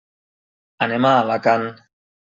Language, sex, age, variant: Catalan, male, 19-29, Nord-Occidental